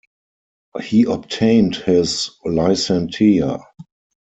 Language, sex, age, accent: English, male, 40-49, German English